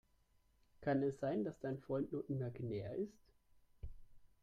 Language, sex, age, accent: German, male, 30-39, Deutschland Deutsch